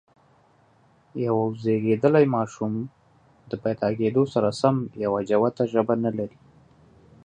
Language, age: Pashto, 19-29